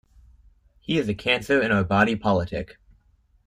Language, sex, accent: English, male, United States English